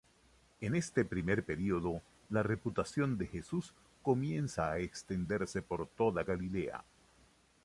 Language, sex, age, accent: Spanish, male, 60-69, Caribe: Cuba, Venezuela, Puerto Rico, República Dominicana, Panamá, Colombia caribeña, México caribeño, Costa del golfo de México